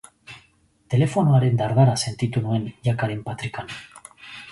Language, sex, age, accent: Basque, male, 40-49, Mendebalekoa (Araba, Bizkaia, Gipuzkoako mendebaleko herri batzuk)